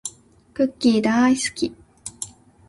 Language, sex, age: Japanese, female, 19-29